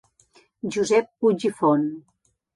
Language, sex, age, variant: Catalan, female, 50-59, Central